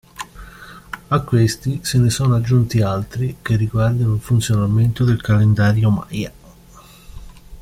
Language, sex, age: Italian, male, 30-39